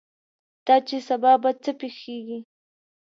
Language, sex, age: Pashto, female, 19-29